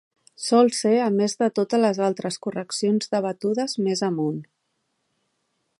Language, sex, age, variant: Catalan, female, 40-49, Central